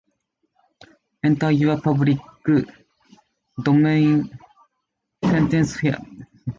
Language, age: Japanese, 19-29